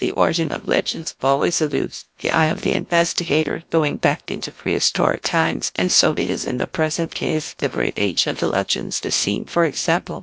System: TTS, GlowTTS